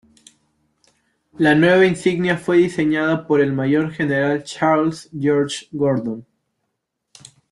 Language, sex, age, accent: Spanish, male, 19-29, Andino-Pacífico: Colombia, Perú, Ecuador, oeste de Bolivia y Venezuela andina